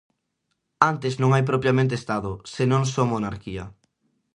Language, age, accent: Galician, 19-29, Atlántico (seseo e gheada)